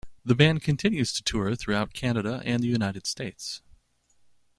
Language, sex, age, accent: English, male, 30-39, United States English